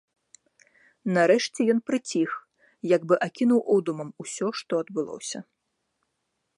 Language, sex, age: Belarusian, female, 19-29